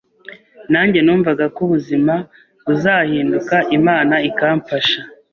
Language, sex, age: Kinyarwanda, male, 30-39